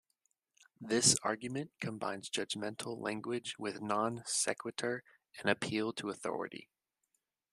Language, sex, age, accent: English, male, 19-29, United States English